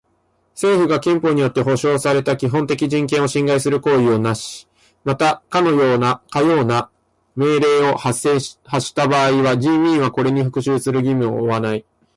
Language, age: Japanese, 19-29